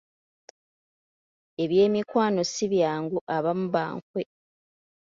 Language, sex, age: Ganda, female, 30-39